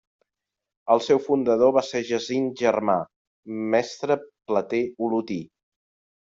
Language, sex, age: Catalan, male, 40-49